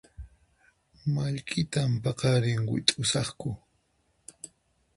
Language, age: Puno Quechua, 19-29